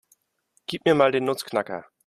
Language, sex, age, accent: German, male, 19-29, Deutschland Deutsch